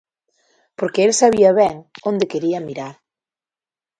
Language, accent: Galician, Central (gheada)